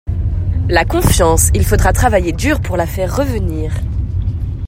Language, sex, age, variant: French, female, 19-29, Français de métropole